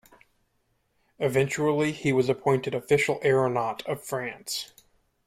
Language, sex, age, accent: English, male, 30-39, United States English